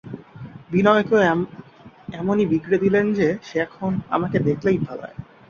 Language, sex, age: Bengali, male, 19-29